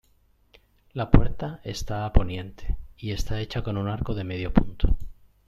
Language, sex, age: Spanish, male, 50-59